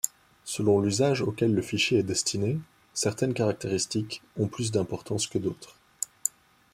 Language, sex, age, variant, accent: French, male, 19-29, Français d'Europe, Français de Belgique